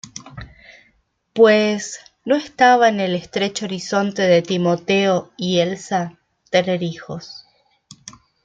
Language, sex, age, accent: Spanish, female, 30-39, Rioplatense: Argentina, Uruguay, este de Bolivia, Paraguay